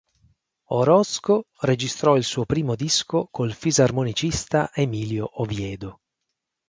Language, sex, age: Italian, male, 40-49